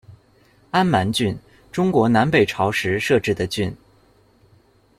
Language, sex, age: Chinese, male, 19-29